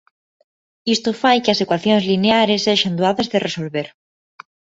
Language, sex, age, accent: Galician, female, 19-29, Neofalante